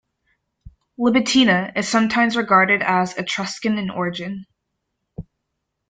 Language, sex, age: English, female, 19-29